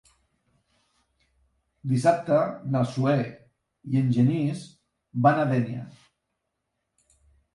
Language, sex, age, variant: Catalan, male, 50-59, Central